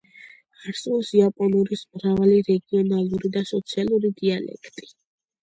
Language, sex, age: Georgian, female, under 19